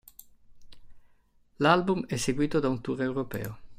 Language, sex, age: Italian, male, 50-59